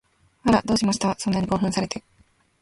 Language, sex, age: Japanese, female, 19-29